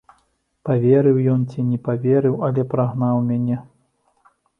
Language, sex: Belarusian, male